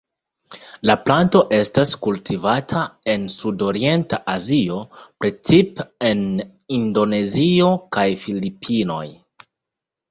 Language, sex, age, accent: Esperanto, male, 19-29, Internacia